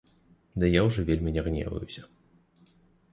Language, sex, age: Belarusian, male, 19-29